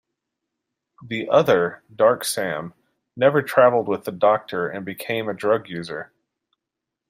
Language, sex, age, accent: English, male, 40-49, United States English